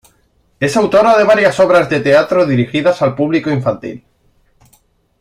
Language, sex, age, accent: Spanish, male, under 19, España: Centro-Sur peninsular (Madrid, Toledo, Castilla-La Mancha)